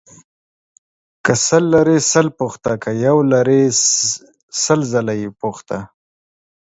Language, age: Pashto, 30-39